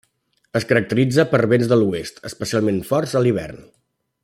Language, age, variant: Catalan, 40-49, Central